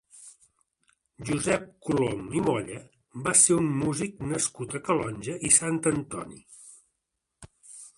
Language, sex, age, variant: Catalan, male, 60-69, Central